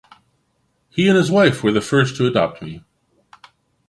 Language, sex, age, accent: English, male, 50-59, Canadian English